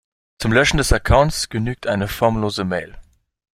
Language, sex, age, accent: German, male, 19-29, Deutschland Deutsch